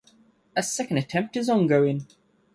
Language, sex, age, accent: English, male, 30-39, England English